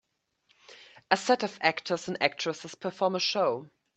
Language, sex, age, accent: English, male, 19-29, United States English